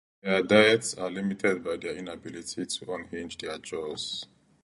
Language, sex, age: English, male, 30-39